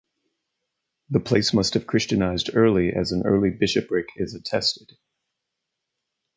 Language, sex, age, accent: English, male, 40-49, United States English